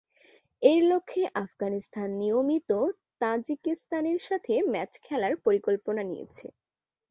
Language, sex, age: Bengali, female, under 19